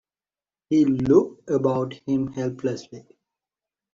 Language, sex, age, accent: English, male, 19-29, England English